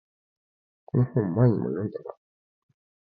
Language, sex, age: Japanese, male, 50-59